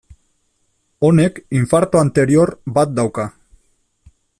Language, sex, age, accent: Basque, male, 40-49, Erdialdekoa edo Nafarra (Gipuzkoa, Nafarroa)